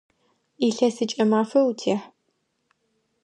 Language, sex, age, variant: Adyghe, female, 19-29, Адыгабзэ (Кирил, пстэумэ зэдыряе)